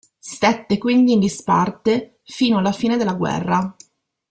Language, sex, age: Italian, female, 30-39